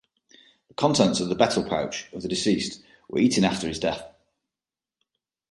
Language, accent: English, England English